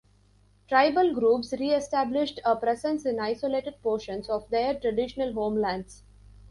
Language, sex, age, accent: English, female, 19-29, India and South Asia (India, Pakistan, Sri Lanka)